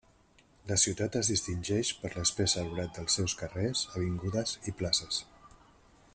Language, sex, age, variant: Catalan, male, 50-59, Central